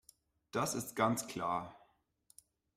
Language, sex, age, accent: German, male, 30-39, Deutschland Deutsch